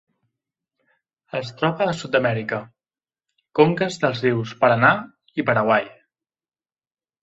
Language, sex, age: Catalan, male, 30-39